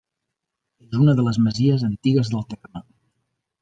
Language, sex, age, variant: Catalan, male, 40-49, Central